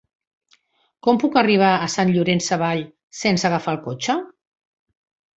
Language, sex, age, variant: Catalan, female, 60-69, Central